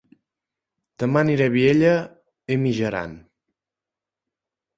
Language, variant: Catalan, Central